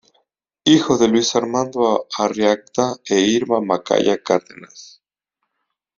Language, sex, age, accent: Spanish, male, 40-49, México